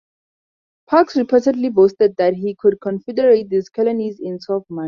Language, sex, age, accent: English, female, under 19, Southern African (South Africa, Zimbabwe, Namibia)